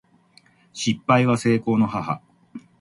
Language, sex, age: Japanese, male, 50-59